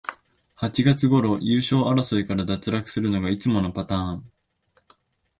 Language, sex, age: Japanese, male, 19-29